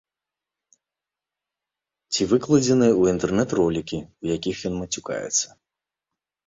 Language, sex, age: Belarusian, male, 30-39